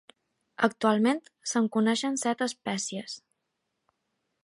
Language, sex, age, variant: Catalan, female, 19-29, Balear